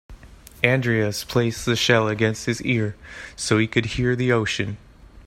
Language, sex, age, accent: English, male, 19-29, Canadian English